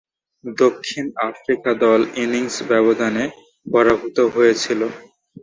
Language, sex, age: Bengali, male, 19-29